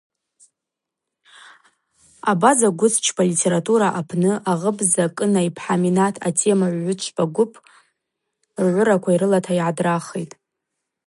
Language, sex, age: Abaza, female, 19-29